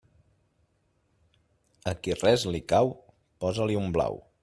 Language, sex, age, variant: Catalan, male, 30-39, Central